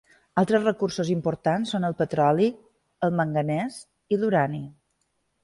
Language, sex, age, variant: Catalan, female, 40-49, Balear